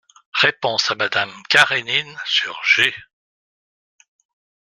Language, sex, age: French, male, 60-69